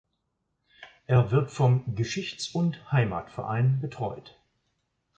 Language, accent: German, Deutschland Deutsch